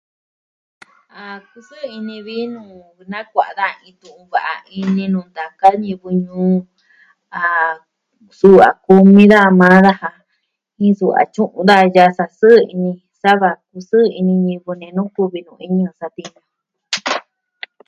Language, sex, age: Southwestern Tlaxiaco Mixtec, female, 60-69